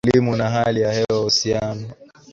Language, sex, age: Swahili, male, 19-29